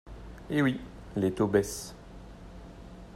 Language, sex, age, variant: French, male, 30-39, Français de métropole